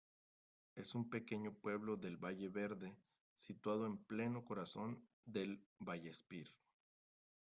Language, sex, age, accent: Spanish, male, 30-39, México